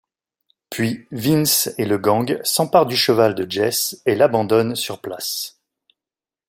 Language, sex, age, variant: French, male, 40-49, Français de métropole